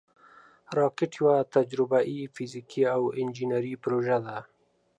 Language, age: Pashto, 30-39